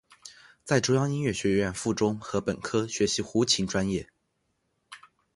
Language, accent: Chinese, 出生地：浙江省